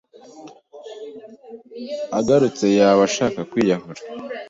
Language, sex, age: Kinyarwanda, male, 19-29